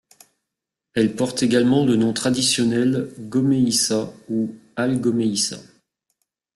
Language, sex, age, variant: French, male, 40-49, Français de métropole